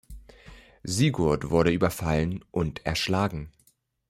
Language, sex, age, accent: German, male, 30-39, Deutschland Deutsch